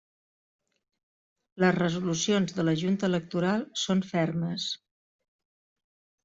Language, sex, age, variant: Catalan, female, 40-49, Central